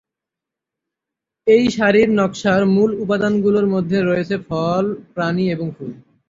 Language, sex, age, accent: Bengali, male, under 19, চলিত